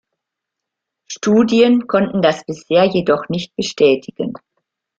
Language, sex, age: German, female, 60-69